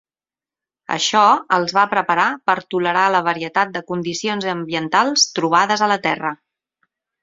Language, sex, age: Catalan, female, 40-49